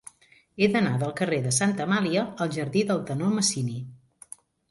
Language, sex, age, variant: Catalan, female, 40-49, Central